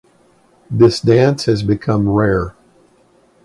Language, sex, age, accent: English, male, 60-69, United States English